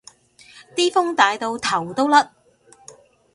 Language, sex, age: Cantonese, female, 50-59